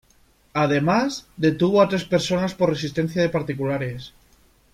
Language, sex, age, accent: Spanish, male, 19-29, España: Centro-Sur peninsular (Madrid, Toledo, Castilla-La Mancha)